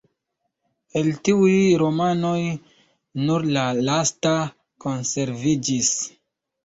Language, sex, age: Esperanto, male, 19-29